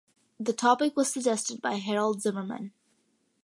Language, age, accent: English, under 19, United States English